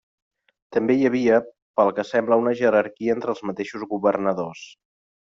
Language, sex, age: Catalan, male, 40-49